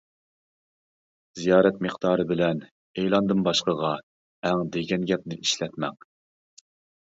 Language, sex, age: Uyghur, male, 30-39